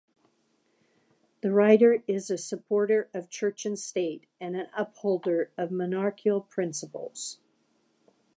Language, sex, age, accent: English, female, 50-59, United States English